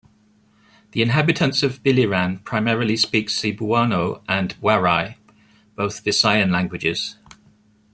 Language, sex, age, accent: English, male, 50-59, England English